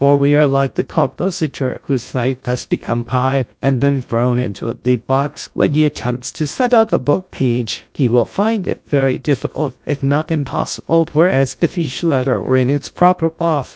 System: TTS, GlowTTS